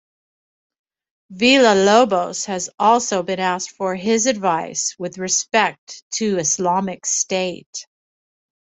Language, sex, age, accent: English, female, 50-59, United States English